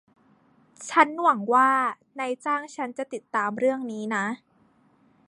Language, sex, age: Thai, female, 19-29